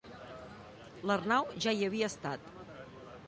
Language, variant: Catalan, Septentrional